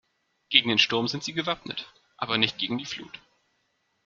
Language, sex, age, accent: German, male, 30-39, Deutschland Deutsch